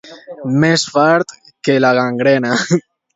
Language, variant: Catalan, Alacantí